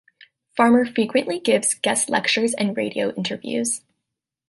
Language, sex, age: English, female, 19-29